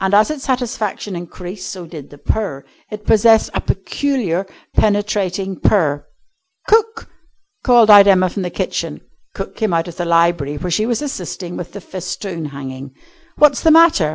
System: none